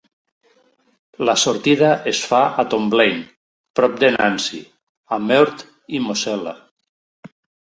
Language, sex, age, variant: Catalan, male, 50-59, Nord-Occidental